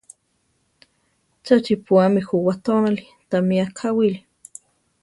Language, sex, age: Central Tarahumara, female, 30-39